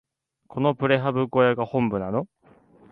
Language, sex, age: Japanese, male, 19-29